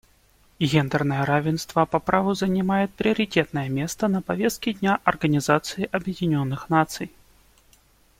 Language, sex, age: Russian, male, 19-29